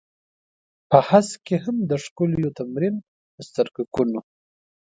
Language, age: Pashto, 19-29